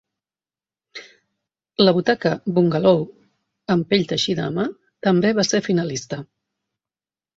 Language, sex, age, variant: Catalan, female, 50-59, Central